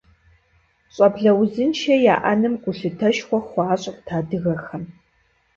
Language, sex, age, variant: Kabardian, female, 40-49, Адыгэбзэ (Къэбэрдей, Кирил, Урысей)